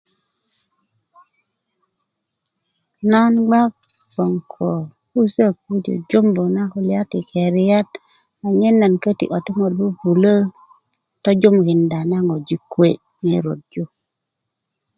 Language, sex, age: Kuku, female, 40-49